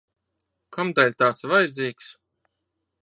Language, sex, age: Latvian, male, 30-39